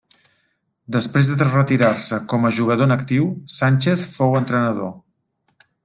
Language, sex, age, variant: Catalan, male, 40-49, Central